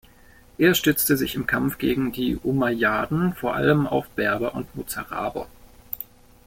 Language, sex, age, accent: German, male, 19-29, Deutschland Deutsch